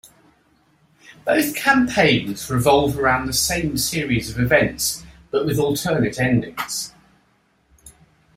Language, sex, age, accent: English, male, 50-59, England English